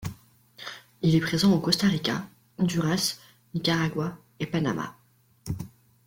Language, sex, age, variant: French, female, 19-29, Français de métropole